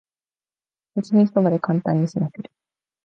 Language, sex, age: Japanese, female, 19-29